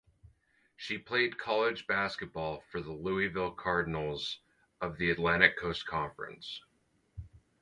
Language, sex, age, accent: English, male, 30-39, United States English